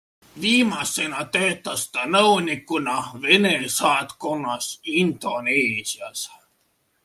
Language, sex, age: Estonian, male, 19-29